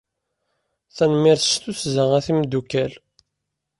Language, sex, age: Kabyle, male, 19-29